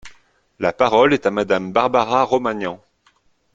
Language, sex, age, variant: French, male, 30-39, Français de métropole